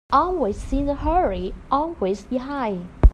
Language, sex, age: English, female, 30-39